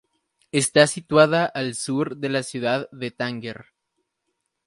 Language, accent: Spanish, México